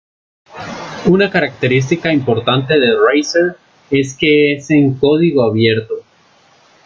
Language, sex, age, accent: Spanish, male, 19-29, Andino-Pacífico: Colombia, Perú, Ecuador, oeste de Bolivia y Venezuela andina